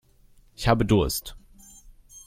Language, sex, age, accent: German, male, 19-29, Deutschland Deutsch